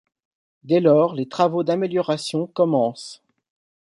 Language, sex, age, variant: French, male, 50-59, Français de métropole